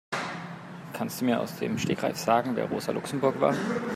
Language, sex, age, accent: German, male, 30-39, Deutschland Deutsch